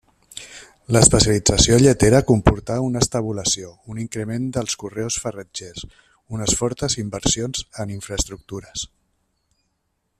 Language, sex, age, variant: Catalan, male, 50-59, Central